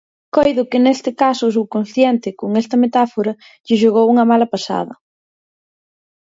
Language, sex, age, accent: Galician, female, 30-39, Central (gheada)